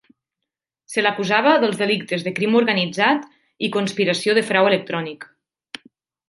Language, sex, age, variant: Catalan, female, 30-39, Nord-Occidental